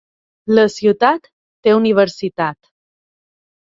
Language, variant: Catalan, Balear